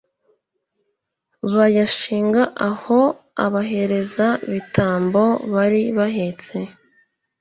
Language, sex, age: Kinyarwanda, female, 19-29